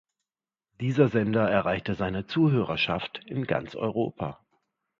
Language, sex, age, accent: German, male, 30-39, Deutschland Deutsch